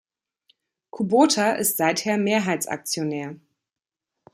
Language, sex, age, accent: German, female, 30-39, Deutschland Deutsch